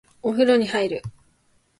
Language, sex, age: Japanese, female, 19-29